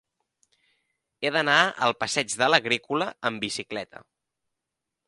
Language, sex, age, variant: Catalan, male, 19-29, Central